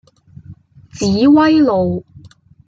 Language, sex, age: Cantonese, female, 19-29